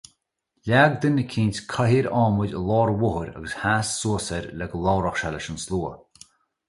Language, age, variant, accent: Irish, 50-59, Gaeilge Chonnacht, Cainteoir dúchais, Gaeltacht